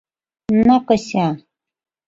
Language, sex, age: Mari, female, 30-39